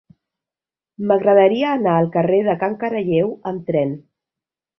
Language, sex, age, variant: Catalan, female, 40-49, Nord-Occidental